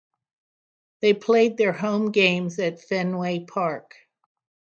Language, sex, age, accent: English, female, 60-69, United States English